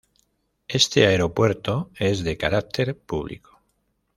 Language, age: Spanish, 30-39